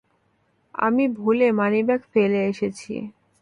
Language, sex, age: Bengali, female, 19-29